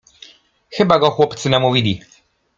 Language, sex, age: Polish, male, 40-49